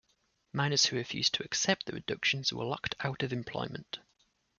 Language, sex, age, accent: English, male, 30-39, England English